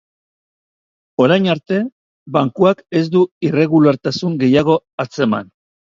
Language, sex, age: Basque, male, 40-49